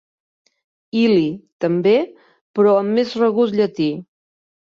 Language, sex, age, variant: Catalan, female, 50-59, Central